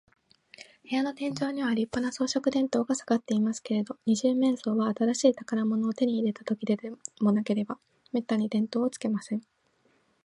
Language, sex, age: Japanese, female, 19-29